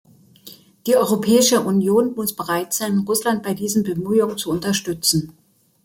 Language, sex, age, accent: German, female, 60-69, Deutschland Deutsch